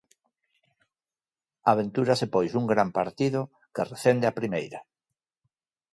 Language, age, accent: Galician, 50-59, Normativo (estándar)